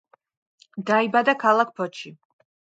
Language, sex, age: Georgian, female, 40-49